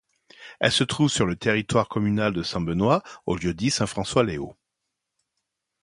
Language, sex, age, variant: French, male, 40-49, Français de métropole